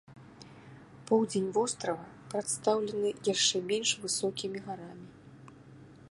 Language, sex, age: Belarusian, female, 60-69